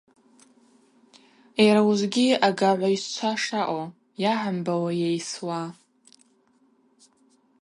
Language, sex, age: Abaza, female, 19-29